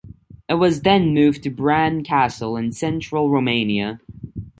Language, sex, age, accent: English, male, under 19, United States English